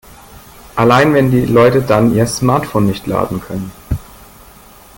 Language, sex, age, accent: German, male, 40-49, Deutschland Deutsch